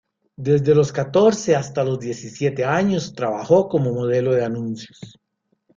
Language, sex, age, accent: Spanish, male, 50-59, América central